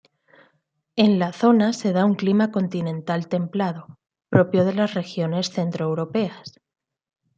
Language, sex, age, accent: Spanish, female, 30-39, España: Centro-Sur peninsular (Madrid, Toledo, Castilla-La Mancha)